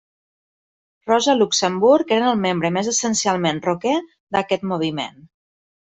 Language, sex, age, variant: Catalan, female, 30-39, Septentrional